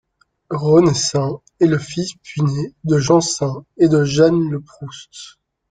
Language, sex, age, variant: French, male, 19-29, Français de métropole